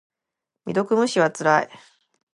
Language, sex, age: Japanese, female, under 19